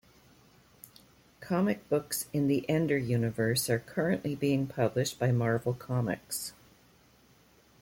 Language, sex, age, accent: English, female, 60-69, Canadian English